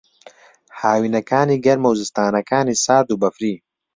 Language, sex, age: Central Kurdish, male, 19-29